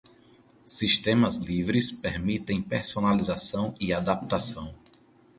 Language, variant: Portuguese, Portuguese (Brasil)